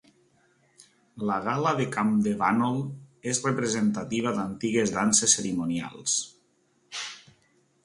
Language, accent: Catalan, valencià